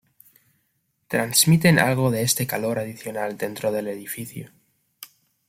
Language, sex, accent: Spanish, male, España: Centro-Sur peninsular (Madrid, Toledo, Castilla-La Mancha)